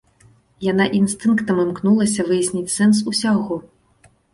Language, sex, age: Belarusian, female, 30-39